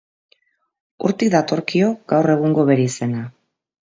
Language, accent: Basque, Mendebalekoa (Araba, Bizkaia, Gipuzkoako mendebaleko herri batzuk)